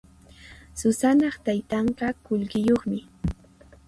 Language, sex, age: Puno Quechua, female, 19-29